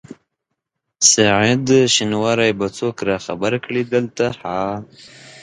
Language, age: Pashto, 19-29